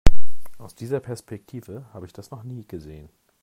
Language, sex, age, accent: German, male, 40-49, Deutschland Deutsch